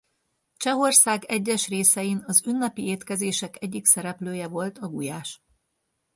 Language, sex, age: Hungarian, female, 40-49